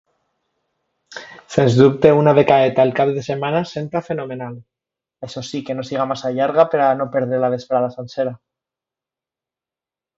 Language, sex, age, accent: Catalan, male, 40-49, valencià